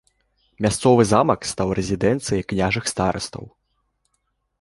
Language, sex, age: Belarusian, male, under 19